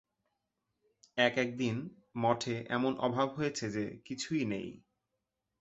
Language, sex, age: Bengali, male, 19-29